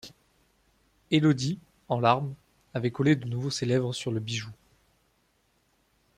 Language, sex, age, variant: French, male, 30-39, Français de métropole